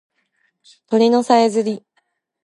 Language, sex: Japanese, female